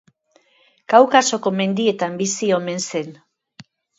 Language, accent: Basque, Mendebalekoa (Araba, Bizkaia, Gipuzkoako mendebaleko herri batzuk)